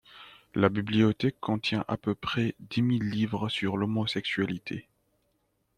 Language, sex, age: French, male, 30-39